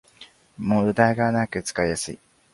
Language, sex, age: Japanese, male, 19-29